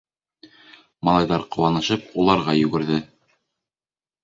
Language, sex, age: Bashkir, male, 30-39